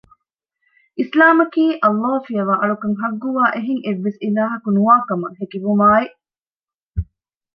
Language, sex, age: Divehi, female, 30-39